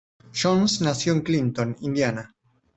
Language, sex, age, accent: Spanish, male, 30-39, Rioplatense: Argentina, Uruguay, este de Bolivia, Paraguay